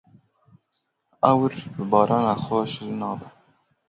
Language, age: Kurdish, 19-29